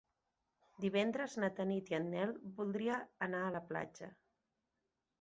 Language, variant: Catalan, Central